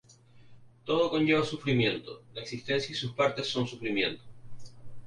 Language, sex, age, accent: Spanish, male, 19-29, España: Islas Canarias